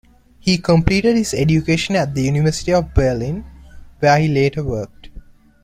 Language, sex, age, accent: English, male, 19-29, England English